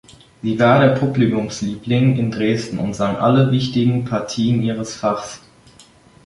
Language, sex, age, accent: German, male, under 19, Deutschland Deutsch